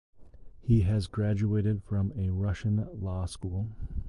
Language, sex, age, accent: English, male, 30-39, United States English